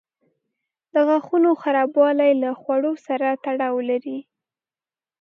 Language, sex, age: Pashto, female, 19-29